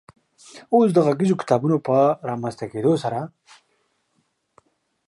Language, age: Pashto, 19-29